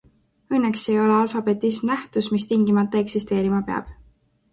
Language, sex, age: Estonian, female, 19-29